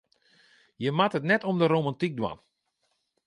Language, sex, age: Western Frisian, male, 30-39